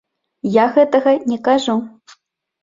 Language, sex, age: Belarusian, female, 30-39